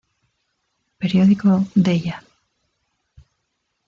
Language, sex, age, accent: Spanish, female, 40-49, España: Norte peninsular (Asturias, Castilla y León, Cantabria, País Vasco, Navarra, Aragón, La Rioja, Guadalajara, Cuenca)